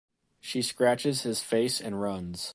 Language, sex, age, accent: English, male, 30-39, United States English